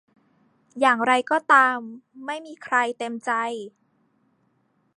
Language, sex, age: Thai, female, 19-29